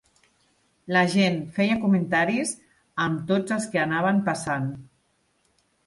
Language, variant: Catalan, Central